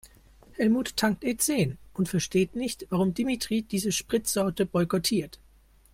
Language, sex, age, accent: German, male, 19-29, Deutschland Deutsch